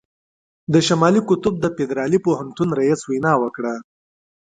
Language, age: Pashto, 19-29